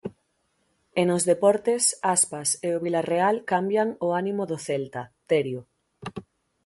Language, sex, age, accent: Galician, female, 19-29, Central (gheada); Oriental (común en zona oriental)